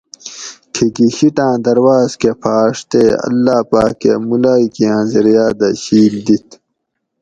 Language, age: Gawri, 19-29